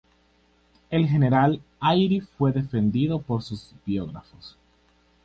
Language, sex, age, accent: Spanish, male, 19-29, América central